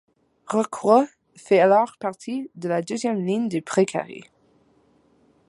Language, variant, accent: French, Français d'Amérique du Nord, Français du Canada